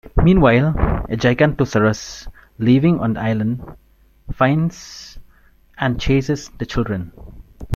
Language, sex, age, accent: English, male, 30-39, India and South Asia (India, Pakistan, Sri Lanka)